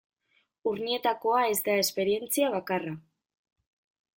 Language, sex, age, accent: Basque, female, 19-29, Mendebalekoa (Araba, Bizkaia, Gipuzkoako mendebaleko herri batzuk)